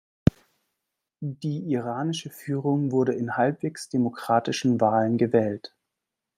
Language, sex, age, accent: German, male, 30-39, Deutschland Deutsch